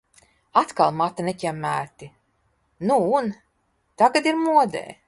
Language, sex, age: Latvian, female, 50-59